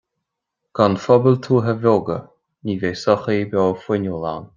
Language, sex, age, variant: Irish, male, 30-39, Gaeilge Chonnacht